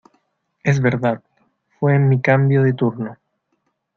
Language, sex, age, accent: Spanish, male, 19-29, Chileno: Chile, Cuyo